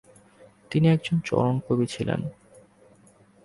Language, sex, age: Bengali, male, 19-29